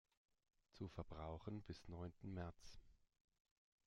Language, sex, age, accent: German, male, 30-39, Deutschland Deutsch